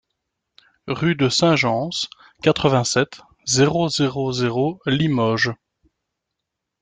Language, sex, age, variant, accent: French, male, 30-39, Français d'Europe, Français de Belgique